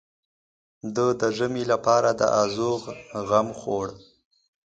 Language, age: Pashto, 19-29